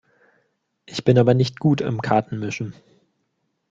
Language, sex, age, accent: German, male, 19-29, Deutschland Deutsch